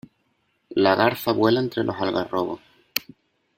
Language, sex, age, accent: Spanish, male, 30-39, España: Sur peninsular (Andalucia, Extremadura, Murcia)